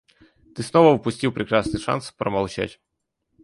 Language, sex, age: Russian, male, 19-29